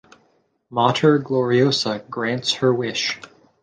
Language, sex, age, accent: English, male, 30-39, United States English